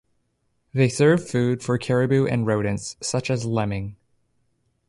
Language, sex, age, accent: English, male, under 19, Canadian English